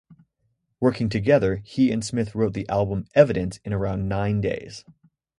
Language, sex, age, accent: English, male, 19-29, United States English